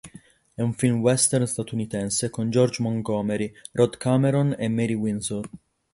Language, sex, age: Italian, male, 19-29